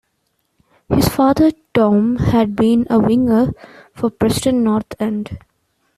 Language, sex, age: English, female, 19-29